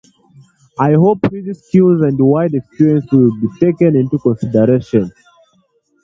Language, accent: English, United States English